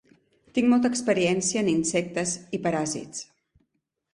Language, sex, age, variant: Catalan, female, 40-49, Central